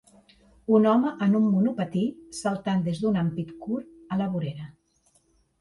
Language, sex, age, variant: Catalan, female, 40-49, Central